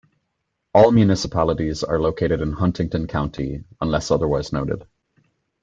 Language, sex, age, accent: English, male, 19-29, Irish English